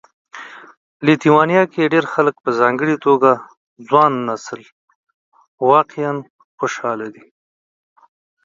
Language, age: Pashto, 30-39